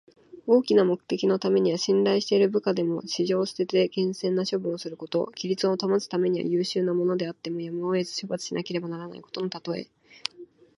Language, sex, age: Japanese, female, 19-29